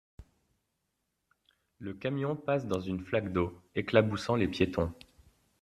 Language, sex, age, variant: French, male, 30-39, Français de métropole